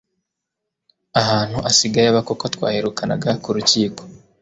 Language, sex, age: Kinyarwanda, male, 19-29